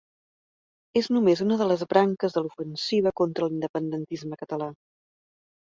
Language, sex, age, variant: Catalan, female, 40-49, Central